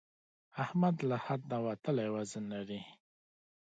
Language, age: Pashto, 30-39